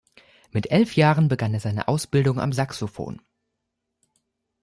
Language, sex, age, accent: German, male, under 19, Deutschland Deutsch